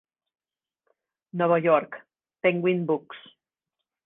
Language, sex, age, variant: Catalan, female, 50-59, Central